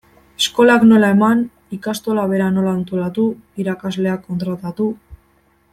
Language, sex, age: Basque, female, 19-29